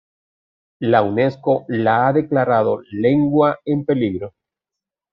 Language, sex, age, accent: Spanish, male, 30-39, Caribe: Cuba, Venezuela, Puerto Rico, República Dominicana, Panamá, Colombia caribeña, México caribeño, Costa del golfo de México